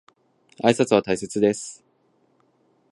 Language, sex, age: Japanese, male, 19-29